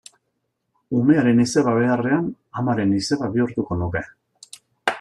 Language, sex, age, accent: Basque, male, 40-49, Mendebalekoa (Araba, Bizkaia, Gipuzkoako mendebaleko herri batzuk)